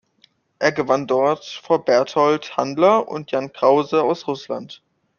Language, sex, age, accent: German, male, under 19, Deutschland Deutsch